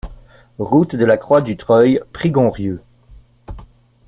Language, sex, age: French, male, 40-49